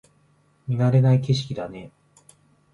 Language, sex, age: Japanese, male, 19-29